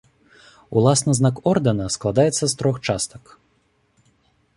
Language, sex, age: Belarusian, male, 19-29